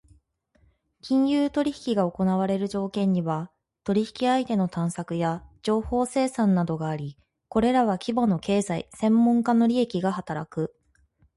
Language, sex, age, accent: Japanese, female, 30-39, 標準語